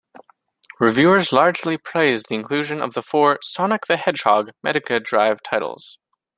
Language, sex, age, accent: English, male, 19-29, Canadian English